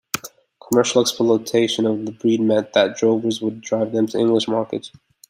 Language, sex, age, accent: English, male, 19-29, United States English